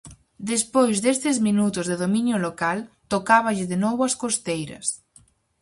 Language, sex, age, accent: Galician, female, under 19, Central (gheada)